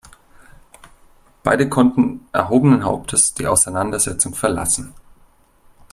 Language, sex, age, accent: German, male, 30-39, Deutschland Deutsch